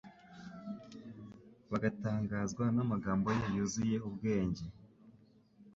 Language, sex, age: Kinyarwanda, male, 19-29